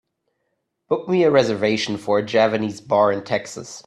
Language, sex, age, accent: English, male, 19-29, United States English